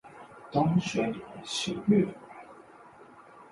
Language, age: Chinese, 30-39